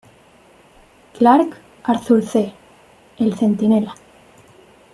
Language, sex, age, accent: Spanish, female, 19-29, España: Centro-Sur peninsular (Madrid, Toledo, Castilla-La Mancha)